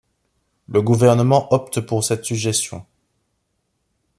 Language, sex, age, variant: French, male, 30-39, Français des départements et régions d'outre-mer